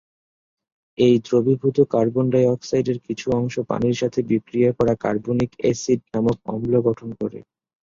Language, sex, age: Bengali, male, 19-29